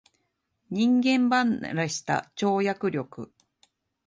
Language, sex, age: Japanese, female, 50-59